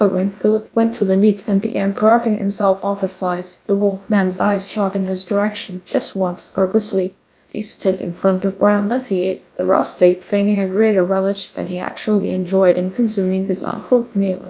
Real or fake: fake